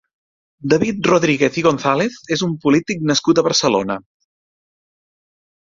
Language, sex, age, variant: Catalan, male, 30-39, Central